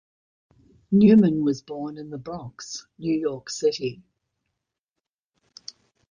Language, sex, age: English, female, 70-79